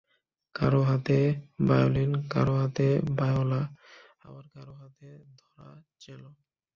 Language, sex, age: Bengali, male, 19-29